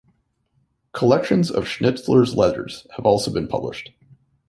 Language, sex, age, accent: English, male, 30-39, Canadian English